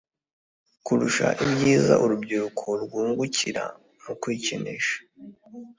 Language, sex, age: Kinyarwanda, male, 19-29